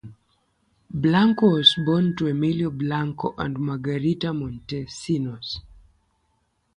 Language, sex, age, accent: English, male, 19-29, United States English; England English